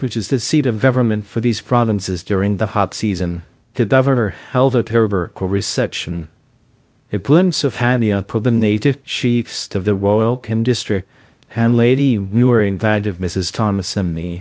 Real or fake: fake